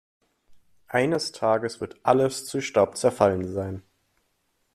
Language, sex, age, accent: German, male, under 19, Deutschland Deutsch